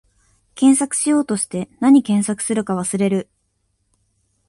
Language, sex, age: Japanese, female, 19-29